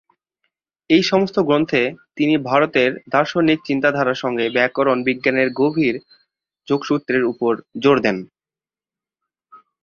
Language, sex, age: Bengali, male, 19-29